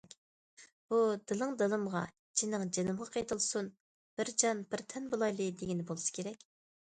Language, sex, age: Uyghur, female, 30-39